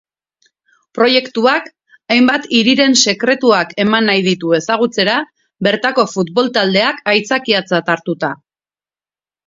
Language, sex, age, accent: Basque, female, 40-49, Erdialdekoa edo Nafarra (Gipuzkoa, Nafarroa)